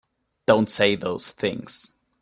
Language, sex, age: English, male, 19-29